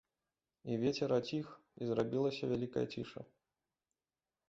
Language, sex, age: Belarusian, male, 30-39